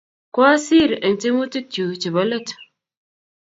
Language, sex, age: Kalenjin, female, 19-29